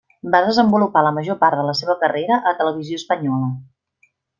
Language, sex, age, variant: Catalan, female, 40-49, Central